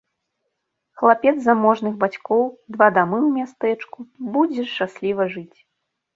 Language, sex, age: Belarusian, female, 30-39